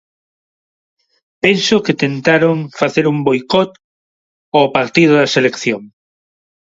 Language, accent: Galician, Neofalante